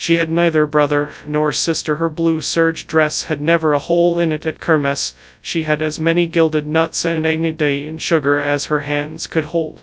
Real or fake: fake